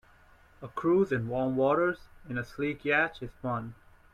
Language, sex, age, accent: English, male, 19-29, India and South Asia (India, Pakistan, Sri Lanka)